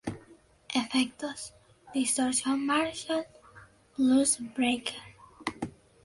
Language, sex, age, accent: Spanish, female, under 19, América central